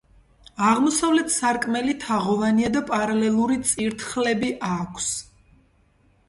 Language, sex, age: Georgian, female, 30-39